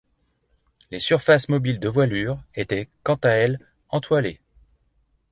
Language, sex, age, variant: French, male, 50-59, Français de métropole